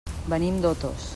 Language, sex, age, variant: Catalan, female, 50-59, Central